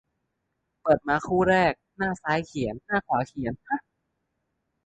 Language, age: Thai, 19-29